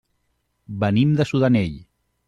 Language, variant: Catalan, Central